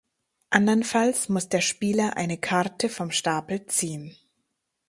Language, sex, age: German, female, 30-39